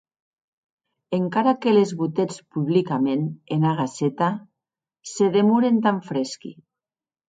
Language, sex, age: Occitan, female, 50-59